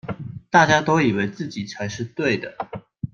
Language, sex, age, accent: Chinese, male, 19-29, 出生地：高雄市